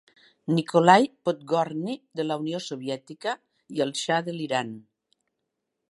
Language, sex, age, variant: Catalan, female, 60-69, Nord-Occidental